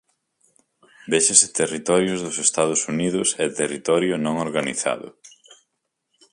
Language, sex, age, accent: Galician, male, 19-29, Central (gheada)